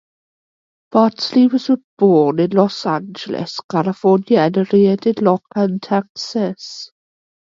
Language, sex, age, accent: English, female, 19-29, Welsh English